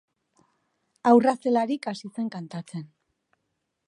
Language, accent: Basque, Erdialdekoa edo Nafarra (Gipuzkoa, Nafarroa)